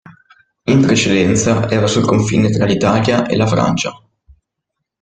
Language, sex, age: Italian, male, under 19